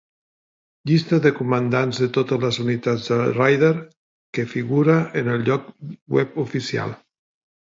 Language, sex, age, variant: Catalan, male, 40-49, Central